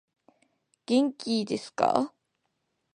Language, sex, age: Japanese, female, 19-29